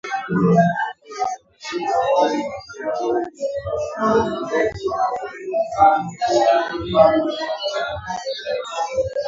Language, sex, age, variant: Swahili, female, 19-29, Kiswahili cha Bara ya Kenya